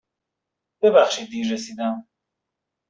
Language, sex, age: Persian, male, 30-39